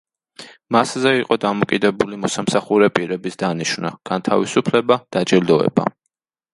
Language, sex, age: Georgian, male, 19-29